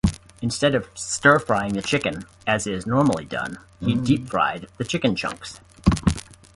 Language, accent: English, United States English